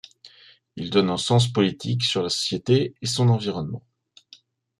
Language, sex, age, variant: French, male, 30-39, Français de métropole